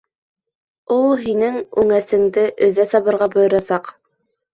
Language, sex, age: Bashkir, female, 19-29